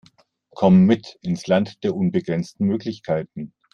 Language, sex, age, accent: German, male, 50-59, Deutschland Deutsch